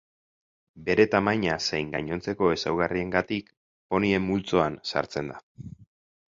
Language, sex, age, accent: Basque, male, 30-39, Mendebalekoa (Araba, Bizkaia, Gipuzkoako mendebaleko herri batzuk)